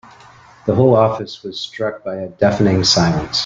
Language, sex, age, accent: English, male, 40-49, United States English